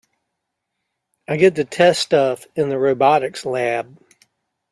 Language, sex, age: English, male, 50-59